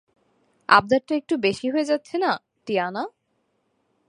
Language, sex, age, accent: Bengali, female, 19-29, প্রমিত